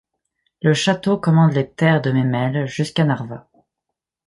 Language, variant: French, Français de métropole